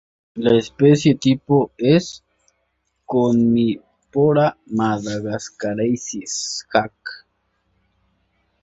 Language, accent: Spanish, México